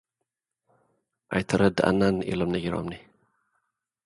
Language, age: Tigrinya, 40-49